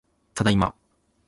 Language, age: Japanese, 40-49